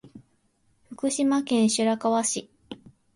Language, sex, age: Japanese, female, 19-29